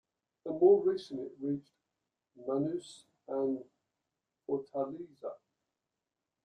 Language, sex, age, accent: English, male, 70-79, England English